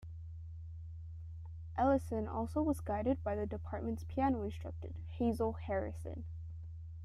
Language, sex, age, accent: English, female, 19-29, United States English